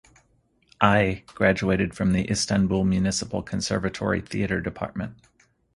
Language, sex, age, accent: English, male, 50-59, United States English